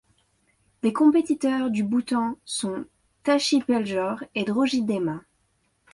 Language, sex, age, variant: French, female, 19-29, Français de métropole